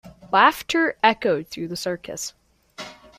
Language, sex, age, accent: English, male, under 19, United States English